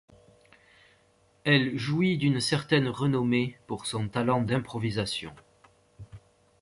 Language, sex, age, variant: French, male, 30-39, Français de métropole